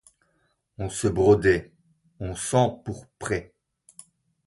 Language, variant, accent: French, Français d'Europe, Français de Belgique